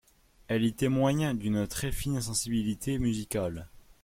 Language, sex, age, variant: French, male, 19-29, Français de métropole